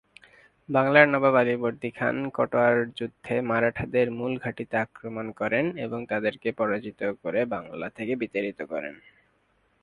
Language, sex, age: Bengali, male, 19-29